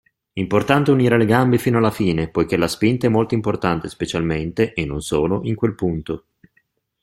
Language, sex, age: Italian, male, 30-39